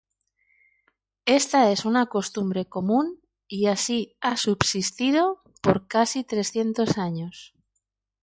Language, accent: Spanish, España: Norte peninsular (Asturias, Castilla y León, Cantabria, País Vasco, Navarra, Aragón, La Rioja, Guadalajara, Cuenca)